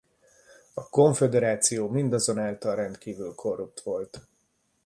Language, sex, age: Hungarian, male, 50-59